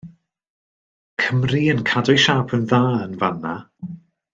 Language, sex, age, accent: Welsh, male, 30-39, Y Deyrnas Unedig Cymraeg